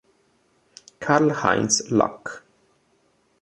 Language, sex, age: Italian, male, 19-29